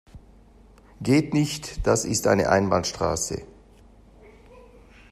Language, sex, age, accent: German, male, 50-59, Schweizerdeutsch